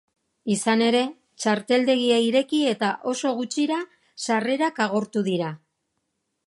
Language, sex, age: Basque, female, 60-69